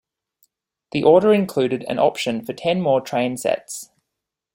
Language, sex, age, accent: English, male, 19-29, Australian English